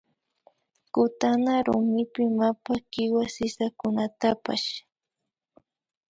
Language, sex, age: Imbabura Highland Quichua, female, 19-29